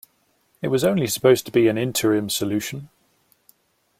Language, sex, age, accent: English, male, 40-49, England English